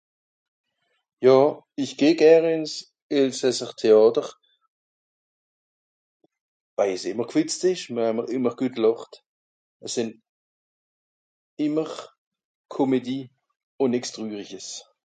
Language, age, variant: Swiss German, 40-49, Nordniederàlemmànisch (Rishoffe, Zàwere, Bùsswìller, Hawenau, Brüemt, Stroossbùri, Molse, Dàmbàch, Schlettstàtt, Pfàlzbùri usw.)